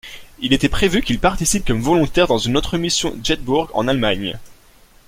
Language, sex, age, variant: French, male, 19-29, Français de métropole